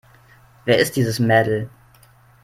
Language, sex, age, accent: German, male, under 19, Deutschland Deutsch